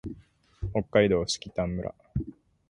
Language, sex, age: Japanese, male, 19-29